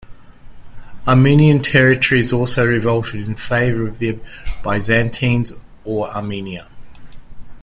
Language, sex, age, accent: English, male, 50-59, Australian English